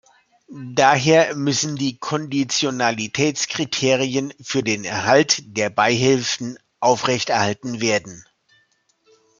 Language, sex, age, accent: German, male, 50-59, Deutschland Deutsch